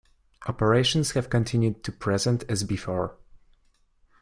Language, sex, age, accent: English, male, under 19, United States English